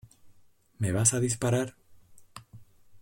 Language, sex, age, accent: Spanish, male, 50-59, España: Sur peninsular (Andalucia, Extremadura, Murcia)